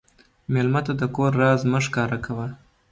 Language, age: Pashto, 19-29